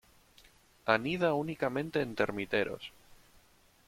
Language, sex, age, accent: Spanish, male, 19-29, España: Norte peninsular (Asturias, Castilla y León, Cantabria, País Vasco, Navarra, Aragón, La Rioja, Guadalajara, Cuenca)